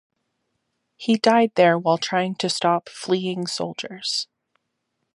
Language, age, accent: English, 19-29, United States English